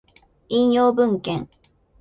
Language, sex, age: Japanese, female, 19-29